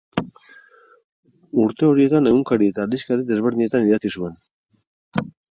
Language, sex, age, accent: Basque, male, 60-69, Mendebalekoa (Araba, Bizkaia, Gipuzkoako mendebaleko herri batzuk)